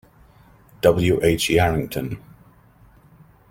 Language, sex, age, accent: English, male, 40-49, United States English